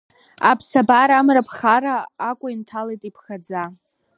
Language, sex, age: Abkhazian, female, under 19